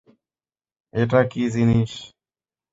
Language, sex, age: Bengali, male, 19-29